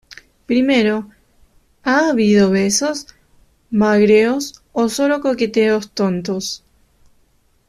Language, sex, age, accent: Spanish, female, 19-29, Rioplatense: Argentina, Uruguay, este de Bolivia, Paraguay